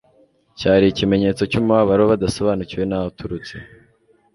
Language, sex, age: Kinyarwanda, male, 19-29